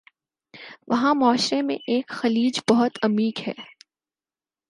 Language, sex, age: Urdu, female, 19-29